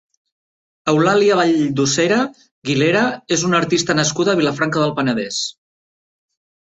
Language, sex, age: Catalan, male, 50-59